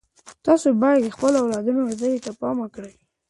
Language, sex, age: Pashto, male, 19-29